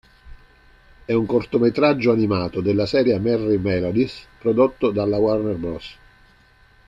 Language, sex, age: Italian, male, 50-59